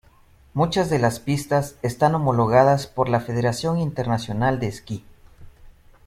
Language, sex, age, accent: Spanish, male, 19-29, México